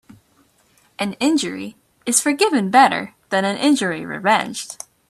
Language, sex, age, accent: English, female, 19-29, United States English